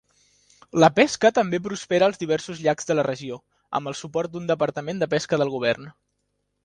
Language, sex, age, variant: Catalan, male, 19-29, Central